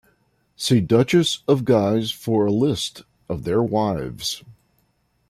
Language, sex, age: English, male, 70-79